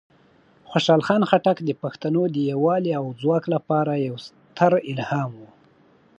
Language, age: Pashto, 30-39